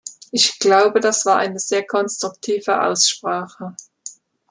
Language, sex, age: German, female, 50-59